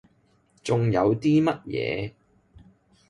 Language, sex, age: Cantonese, male, 19-29